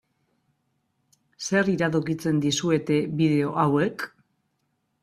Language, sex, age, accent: Basque, female, 40-49, Mendebalekoa (Araba, Bizkaia, Gipuzkoako mendebaleko herri batzuk)